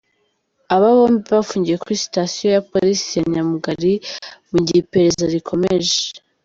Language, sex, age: Kinyarwanda, female, under 19